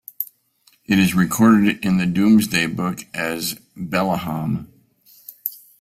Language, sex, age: English, male, 60-69